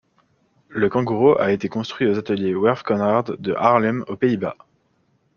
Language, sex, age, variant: French, male, 19-29, Français de métropole